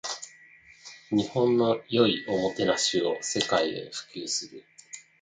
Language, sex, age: Japanese, male, 30-39